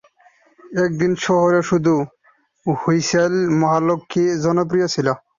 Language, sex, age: Bengali, male, 19-29